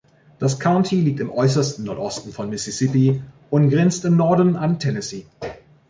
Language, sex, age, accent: German, male, 40-49, Deutschland Deutsch